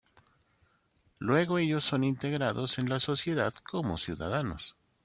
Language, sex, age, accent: Spanish, male, 50-59, México